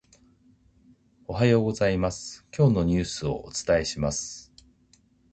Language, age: Japanese, 40-49